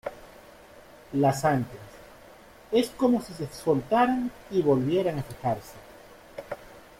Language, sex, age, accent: Spanish, male, 40-49, Caribe: Cuba, Venezuela, Puerto Rico, República Dominicana, Panamá, Colombia caribeña, México caribeño, Costa del golfo de México